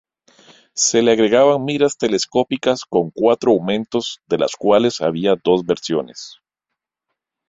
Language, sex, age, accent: Spanish, male, 40-49, América central